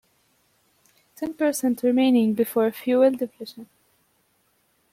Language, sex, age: English, female, 19-29